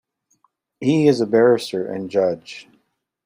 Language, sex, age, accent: English, male, 40-49, United States English